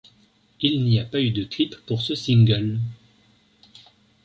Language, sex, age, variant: French, male, 30-39, Français de métropole